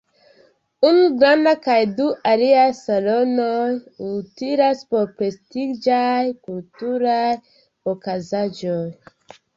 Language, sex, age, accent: Esperanto, female, 30-39, Internacia